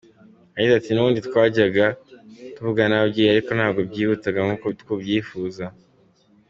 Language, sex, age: Kinyarwanda, male, under 19